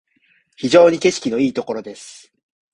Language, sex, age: Japanese, male, 19-29